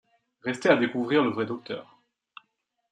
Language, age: French, 30-39